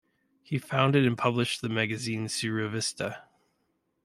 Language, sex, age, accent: English, male, 30-39, Canadian English